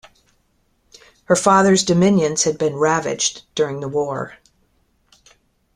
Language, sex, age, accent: English, female, 70-79, United States English